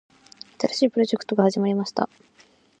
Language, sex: Japanese, female